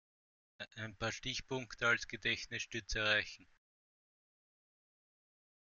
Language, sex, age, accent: German, male, 30-39, Österreichisches Deutsch